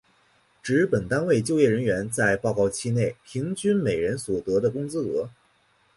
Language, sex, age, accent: Chinese, male, 19-29, 出生地：黑龙江省